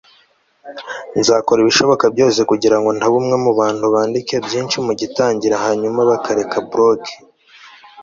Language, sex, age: Kinyarwanda, male, 19-29